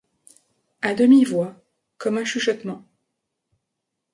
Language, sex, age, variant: French, female, 30-39, Français de métropole